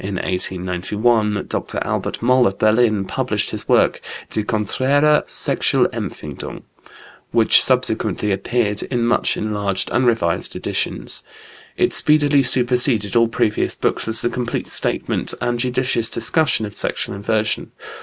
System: none